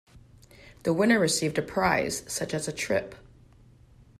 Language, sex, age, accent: English, female, 30-39, United States English